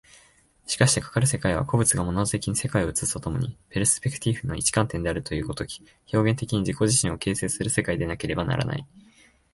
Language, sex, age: Japanese, male, 19-29